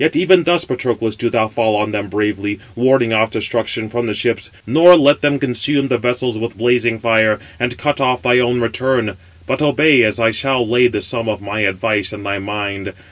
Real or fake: real